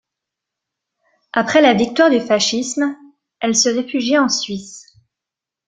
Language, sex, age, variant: French, female, 19-29, Français de métropole